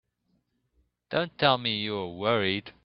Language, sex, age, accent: English, male, 30-39, Southern African (South Africa, Zimbabwe, Namibia)